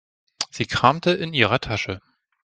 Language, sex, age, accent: German, male, 30-39, Deutschland Deutsch